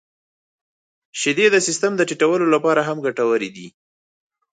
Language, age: Pashto, 30-39